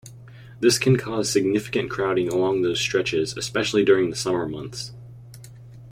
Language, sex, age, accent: English, male, under 19, United States English